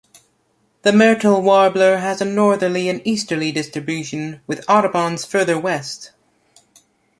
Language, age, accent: English, 19-29, United States English